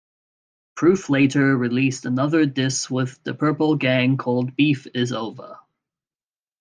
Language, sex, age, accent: English, male, 19-29, New Zealand English